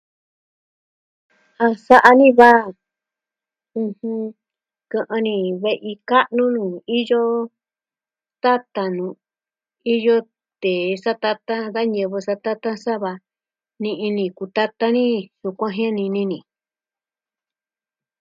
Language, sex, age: Southwestern Tlaxiaco Mixtec, female, 60-69